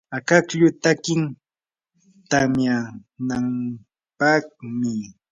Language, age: Yanahuanca Pasco Quechua, 19-29